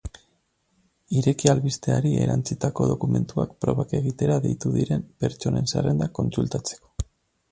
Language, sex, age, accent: Basque, male, 30-39, Mendebalekoa (Araba, Bizkaia, Gipuzkoako mendebaleko herri batzuk)